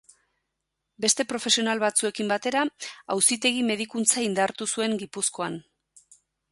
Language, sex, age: Basque, female, 40-49